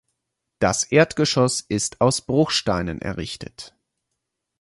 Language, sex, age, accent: German, male, 30-39, Deutschland Deutsch